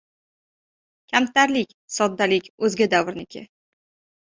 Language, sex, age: Uzbek, female, 30-39